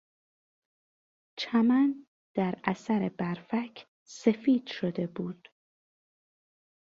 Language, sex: Persian, female